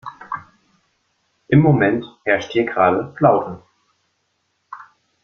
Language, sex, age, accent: German, male, 19-29, Deutschland Deutsch